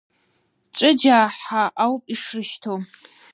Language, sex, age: Abkhazian, female, under 19